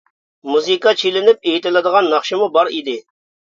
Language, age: Uyghur, 40-49